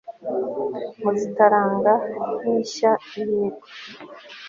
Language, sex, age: Kinyarwanda, female, 19-29